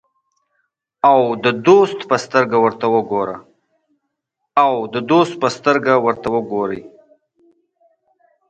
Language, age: Pashto, 40-49